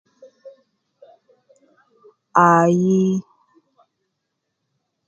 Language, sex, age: Nubi, female, 30-39